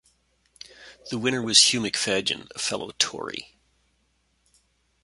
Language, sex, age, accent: English, male, 50-59, Canadian English